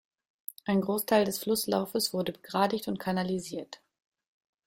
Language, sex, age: German, female, 30-39